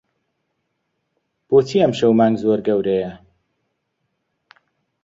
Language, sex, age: Central Kurdish, male, 30-39